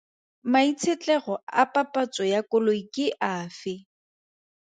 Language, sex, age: Tswana, female, 30-39